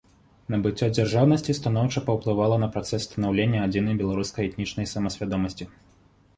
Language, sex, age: Belarusian, male, 19-29